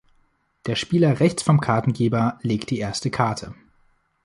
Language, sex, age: German, male, 19-29